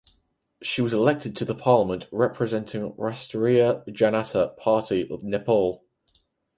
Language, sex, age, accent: English, male, under 19, England English